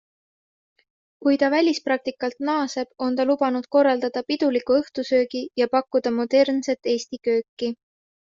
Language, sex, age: Estonian, female, 19-29